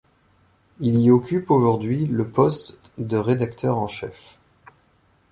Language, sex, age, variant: French, male, 19-29, Français de métropole